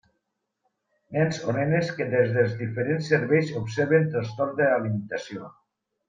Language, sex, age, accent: Catalan, male, 40-49, valencià